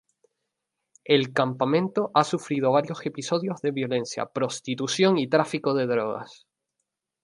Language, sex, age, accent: Spanish, male, 19-29, España: Islas Canarias